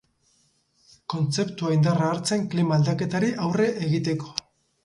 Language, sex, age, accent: Basque, male, 50-59, Mendebalekoa (Araba, Bizkaia, Gipuzkoako mendebaleko herri batzuk)